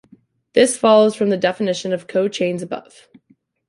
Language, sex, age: English, female, 19-29